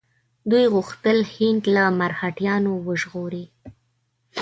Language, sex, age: Pashto, female, 19-29